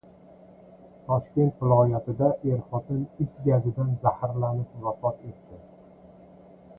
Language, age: Uzbek, 40-49